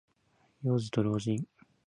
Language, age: Japanese, 19-29